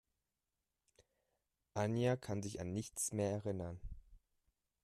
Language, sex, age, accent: German, male, 19-29, Deutschland Deutsch